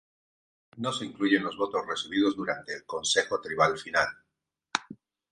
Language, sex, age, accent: Spanish, male, 50-59, Caribe: Cuba, Venezuela, Puerto Rico, República Dominicana, Panamá, Colombia caribeña, México caribeño, Costa del golfo de México